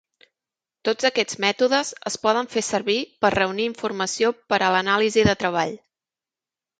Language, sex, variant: Catalan, female, Central